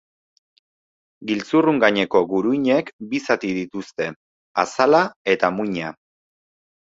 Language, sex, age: Basque, male, 19-29